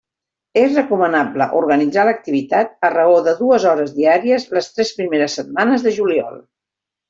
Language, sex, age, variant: Catalan, female, 50-59, Central